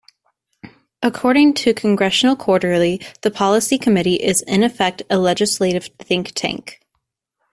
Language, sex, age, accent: English, female, 19-29, United States English